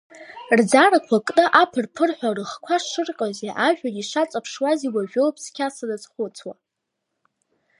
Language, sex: Abkhazian, female